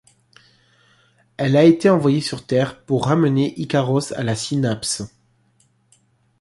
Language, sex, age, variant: French, male, 30-39, Français de métropole